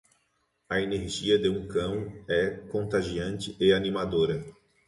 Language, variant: Portuguese, Portuguese (Brasil)